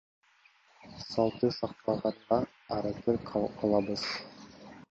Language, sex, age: Kyrgyz, male, under 19